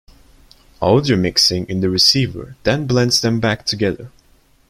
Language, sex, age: English, male, 19-29